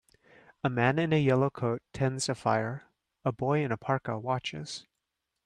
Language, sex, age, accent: English, male, 30-39, United States English